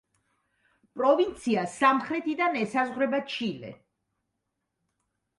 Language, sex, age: Georgian, female, 60-69